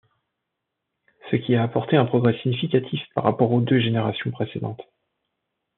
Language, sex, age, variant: French, male, 40-49, Français de métropole